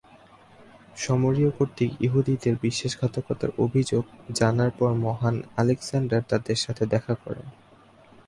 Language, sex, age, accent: Bengali, male, under 19, Native